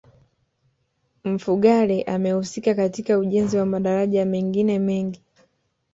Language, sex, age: Swahili, male, 19-29